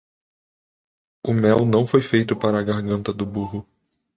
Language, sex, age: Portuguese, male, 19-29